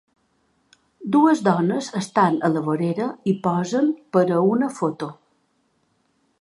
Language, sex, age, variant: Catalan, female, 50-59, Balear